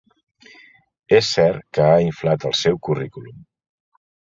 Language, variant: Catalan, Central